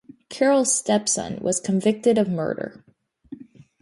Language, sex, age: English, female, under 19